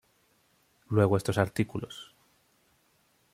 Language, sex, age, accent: Spanish, male, 30-39, España: Centro-Sur peninsular (Madrid, Toledo, Castilla-La Mancha)